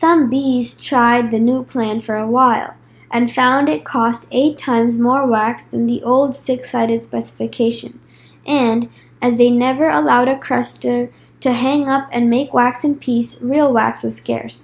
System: none